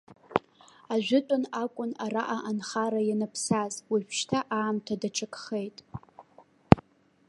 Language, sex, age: Abkhazian, female, under 19